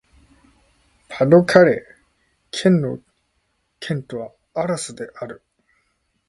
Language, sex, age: Japanese, male, 19-29